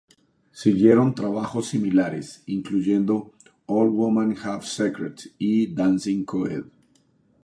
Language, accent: Spanish, Andino-Pacífico: Colombia, Perú, Ecuador, oeste de Bolivia y Venezuela andina